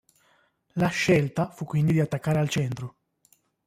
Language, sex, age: Italian, male, 30-39